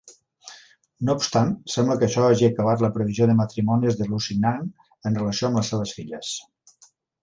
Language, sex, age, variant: Catalan, male, 60-69, Central